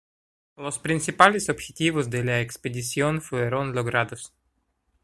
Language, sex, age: Spanish, male, 19-29